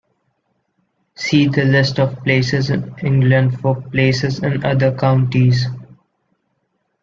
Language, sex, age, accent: English, male, 19-29, India and South Asia (India, Pakistan, Sri Lanka)